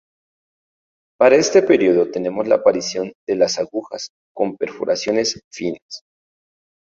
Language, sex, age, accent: Spanish, male, 19-29, México